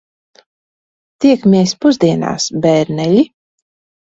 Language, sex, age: Latvian, female, 30-39